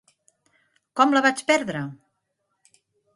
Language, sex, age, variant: Catalan, female, 50-59, Central